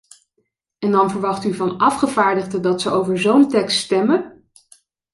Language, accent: Dutch, Nederlands Nederlands